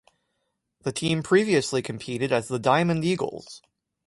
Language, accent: English, United States English